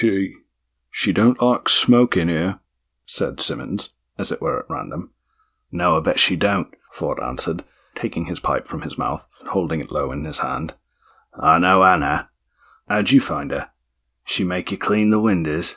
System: none